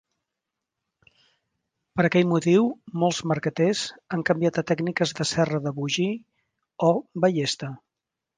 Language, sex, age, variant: Catalan, male, 50-59, Central